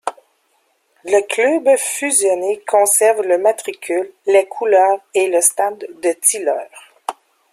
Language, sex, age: French, female, 50-59